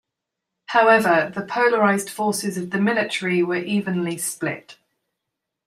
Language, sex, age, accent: English, female, 40-49, England English